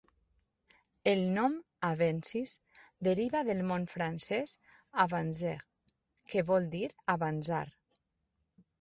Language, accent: Catalan, valencià